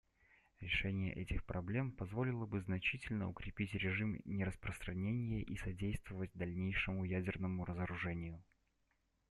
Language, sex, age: Russian, male, 19-29